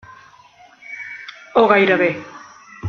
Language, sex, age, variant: Catalan, female, 40-49, Central